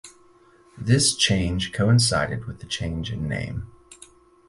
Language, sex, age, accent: English, male, 30-39, United States English